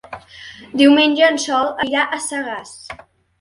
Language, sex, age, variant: Catalan, female, under 19, Central